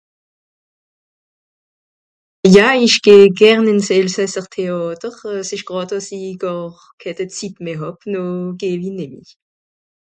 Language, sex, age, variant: Swiss German, female, 19-29, Nordniederàlemmànisch (Rishoffe, Zàwere, Bùsswìller, Hawenau, Brüemt, Stroossbùri, Molse, Dàmbàch, Schlettstàtt, Pfàlzbùri usw.)